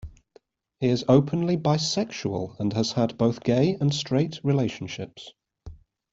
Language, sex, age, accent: English, male, 30-39, England English